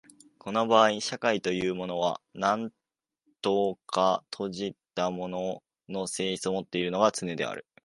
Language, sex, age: Japanese, male, 19-29